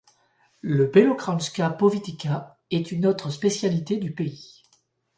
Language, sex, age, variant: French, male, 50-59, Français de métropole